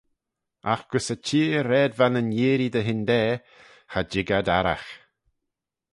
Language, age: Manx, 40-49